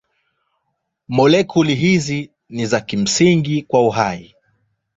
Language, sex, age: Swahili, male, 19-29